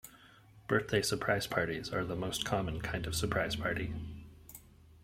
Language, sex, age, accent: English, male, 30-39, Canadian English